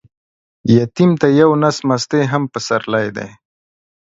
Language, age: Pashto, 30-39